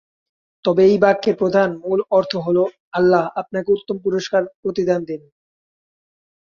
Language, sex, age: Bengali, male, 19-29